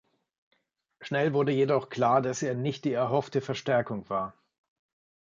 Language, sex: German, male